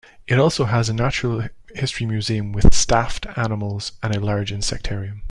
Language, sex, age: English, male, 30-39